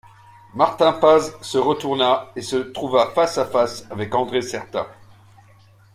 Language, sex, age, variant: French, male, 40-49, Français de métropole